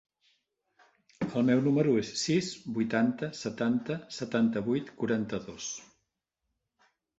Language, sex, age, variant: Catalan, male, 60-69, Central